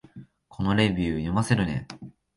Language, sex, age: Japanese, male, 19-29